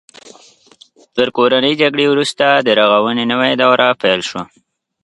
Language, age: Pashto, 19-29